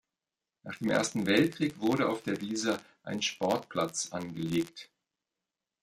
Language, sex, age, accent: German, male, 40-49, Deutschland Deutsch